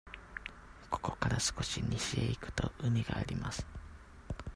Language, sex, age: Japanese, male, 19-29